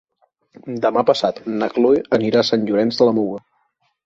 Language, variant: Catalan, Nord-Occidental